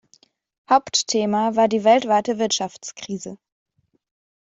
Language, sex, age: German, female, under 19